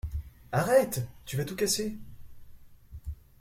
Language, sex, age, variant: French, male, 19-29, Français de métropole